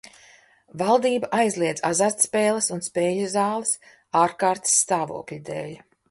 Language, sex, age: Latvian, female, 50-59